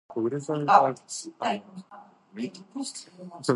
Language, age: Japanese, under 19